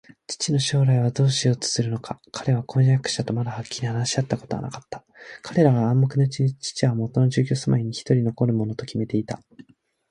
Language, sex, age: Japanese, male, 19-29